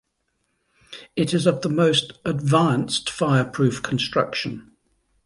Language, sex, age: English, male, 50-59